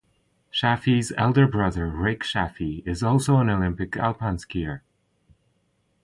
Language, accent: English, United States English